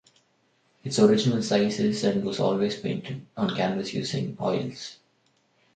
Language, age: English, 19-29